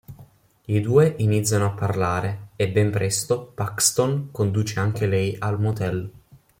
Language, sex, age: Italian, male, 19-29